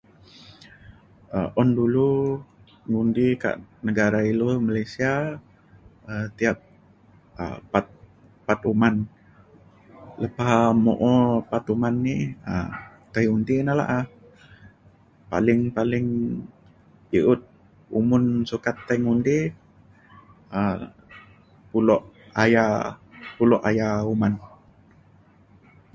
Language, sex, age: Mainstream Kenyah, male, 30-39